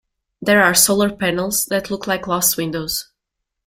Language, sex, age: English, female, 19-29